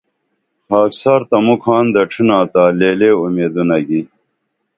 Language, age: Dameli, 50-59